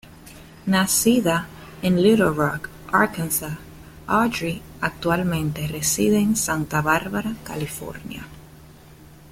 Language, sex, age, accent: Spanish, female, 19-29, Caribe: Cuba, Venezuela, Puerto Rico, República Dominicana, Panamá, Colombia caribeña, México caribeño, Costa del golfo de México